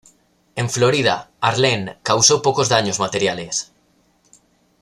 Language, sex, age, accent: Spanish, male, 19-29, España: Norte peninsular (Asturias, Castilla y León, Cantabria, País Vasco, Navarra, Aragón, La Rioja, Guadalajara, Cuenca)